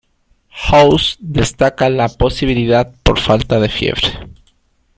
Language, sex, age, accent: Spanish, male, 40-49, Andino-Pacífico: Colombia, Perú, Ecuador, oeste de Bolivia y Venezuela andina